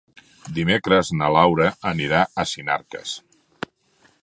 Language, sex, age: Catalan, male, 50-59